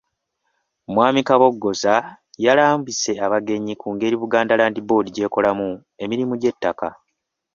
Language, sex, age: Ganda, male, 19-29